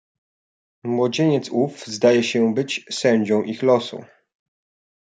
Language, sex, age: Polish, male, 30-39